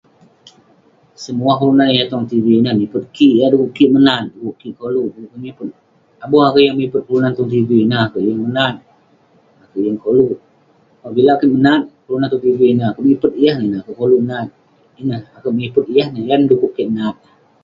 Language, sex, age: Western Penan, male, 19-29